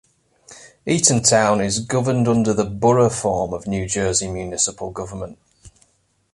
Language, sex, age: English, male, 40-49